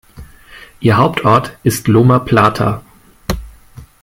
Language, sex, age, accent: German, male, 40-49, Deutschland Deutsch